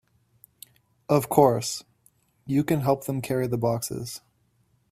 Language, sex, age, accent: English, male, 19-29, Canadian English